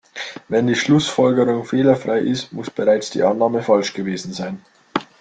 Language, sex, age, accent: German, male, under 19, Österreichisches Deutsch